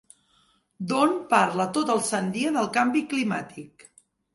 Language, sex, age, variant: Catalan, female, 50-59, Central